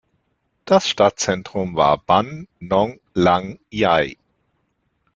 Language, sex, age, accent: German, male, 40-49, Deutschland Deutsch